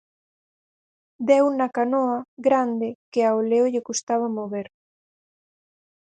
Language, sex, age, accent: Galician, female, 19-29, Central (gheada)